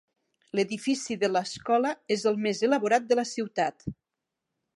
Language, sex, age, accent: Catalan, female, 60-69, occidental